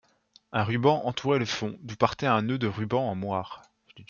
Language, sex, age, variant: French, male, 19-29, Français de métropole